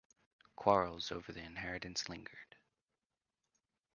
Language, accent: English, United States English